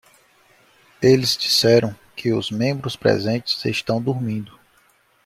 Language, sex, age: Portuguese, male, 40-49